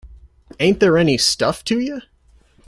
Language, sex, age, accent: English, male, 19-29, United States English